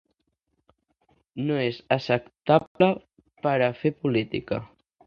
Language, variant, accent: Catalan, Central, central